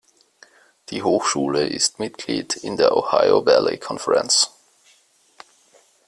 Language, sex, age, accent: German, male, 30-39, Österreichisches Deutsch